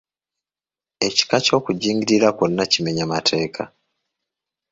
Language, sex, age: Ganda, male, 19-29